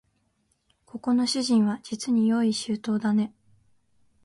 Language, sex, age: Japanese, female, 19-29